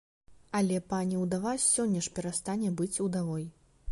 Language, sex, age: Belarusian, female, 30-39